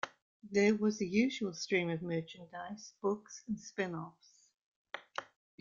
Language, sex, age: English, female, 70-79